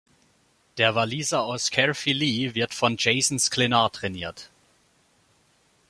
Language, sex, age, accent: German, male, 19-29, Deutschland Deutsch